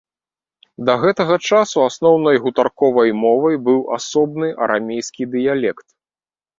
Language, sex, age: Belarusian, male, 30-39